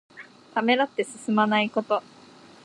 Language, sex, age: Japanese, female, 19-29